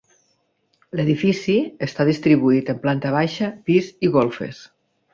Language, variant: Catalan, Nord-Occidental